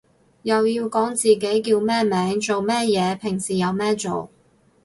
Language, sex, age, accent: Cantonese, female, 30-39, 广州音